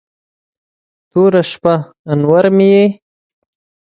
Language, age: Pashto, 19-29